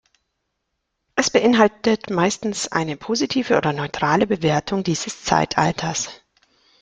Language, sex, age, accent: German, female, 40-49, Deutschland Deutsch